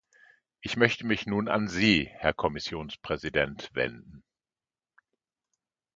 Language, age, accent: German, 50-59, Deutschland Deutsch